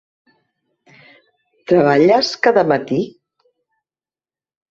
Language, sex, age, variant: Catalan, female, 60-69, Central